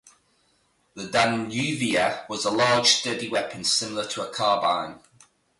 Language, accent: English, England English